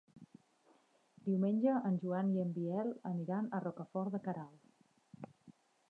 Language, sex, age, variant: Catalan, female, 40-49, Central